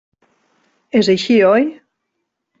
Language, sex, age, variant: Catalan, female, 50-59, Central